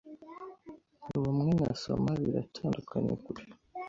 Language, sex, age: Kinyarwanda, male, under 19